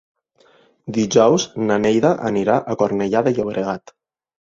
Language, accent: Catalan, valencià